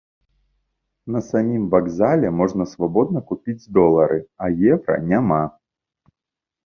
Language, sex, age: Belarusian, male, 30-39